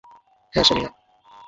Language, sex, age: Bengali, male, 19-29